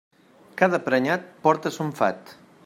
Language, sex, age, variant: Catalan, male, 50-59, Central